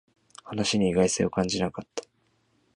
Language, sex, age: Japanese, male, 19-29